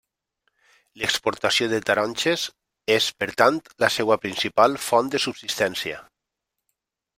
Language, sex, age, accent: Catalan, male, 40-49, valencià